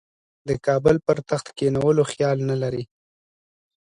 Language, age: Pashto, 30-39